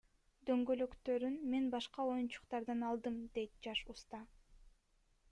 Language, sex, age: Kyrgyz, female, 19-29